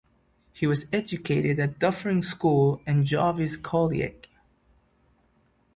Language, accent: English, England English